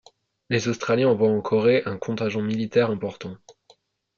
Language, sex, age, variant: French, male, under 19, Français de métropole